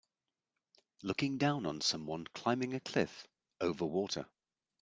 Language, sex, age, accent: English, male, 50-59, England English